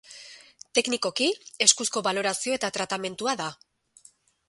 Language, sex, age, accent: Basque, female, 40-49, Erdialdekoa edo Nafarra (Gipuzkoa, Nafarroa)